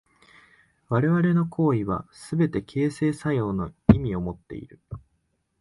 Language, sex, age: Japanese, male, 19-29